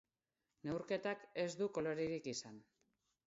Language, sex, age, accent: Basque, female, 40-49, Mendebalekoa (Araba, Bizkaia, Gipuzkoako mendebaleko herri batzuk)